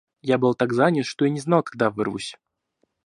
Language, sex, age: Russian, male, 19-29